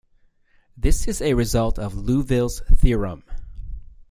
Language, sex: English, male